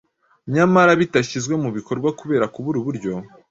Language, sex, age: Kinyarwanda, male, 19-29